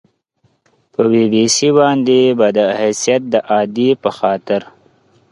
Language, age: Pashto, 19-29